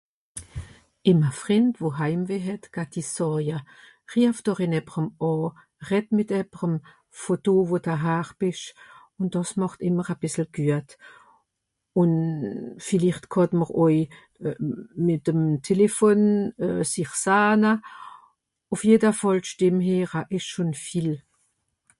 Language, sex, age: Swiss German, female, 60-69